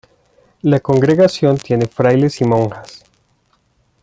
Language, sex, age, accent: Spanish, male, 30-39, Andino-Pacífico: Colombia, Perú, Ecuador, oeste de Bolivia y Venezuela andina